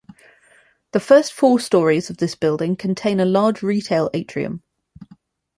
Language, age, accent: English, 30-39, England English